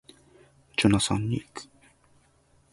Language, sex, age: Japanese, male, 19-29